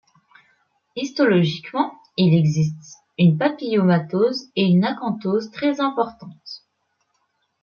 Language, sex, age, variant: French, female, 19-29, Français de métropole